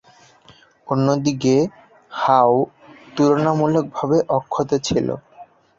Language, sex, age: Bengali, male, under 19